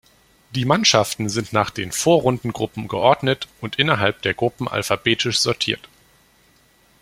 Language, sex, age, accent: German, male, 19-29, Deutschland Deutsch